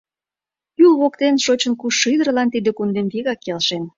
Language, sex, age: Mari, female, 30-39